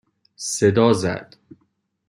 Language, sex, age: Persian, male, 19-29